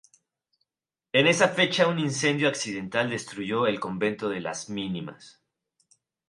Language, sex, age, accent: Spanish, male, 19-29, México